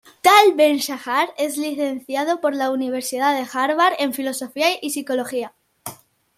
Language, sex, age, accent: Spanish, male, 40-49, España: Norte peninsular (Asturias, Castilla y León, Cantabria, País Vasco, Navarra, Aragón, La Rioja, Guadalajara, Cuenca)